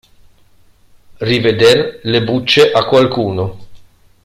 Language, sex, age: Italian, male, 50-59